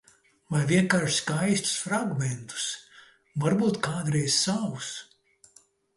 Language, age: Latvian, 70-79